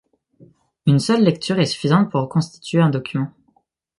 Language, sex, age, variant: French, male, under 19, Français de métropole